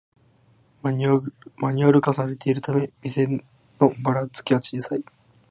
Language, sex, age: Japanese, male, 19-29